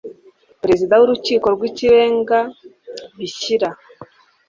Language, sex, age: Kinyarwanda, female, 30-39